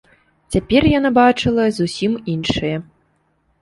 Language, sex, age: Belarusian, female, 19-29